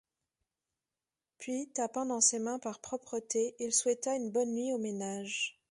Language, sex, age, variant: French, female, 30-39, Français de métropole